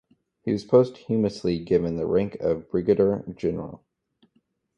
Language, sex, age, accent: English, male, under 19, United States English